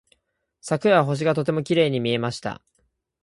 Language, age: Japanese, 19-29